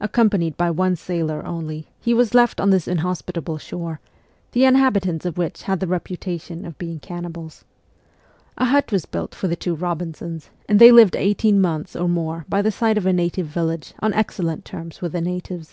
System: none